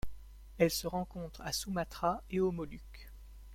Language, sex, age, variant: French, male, 19-29, Français de métropole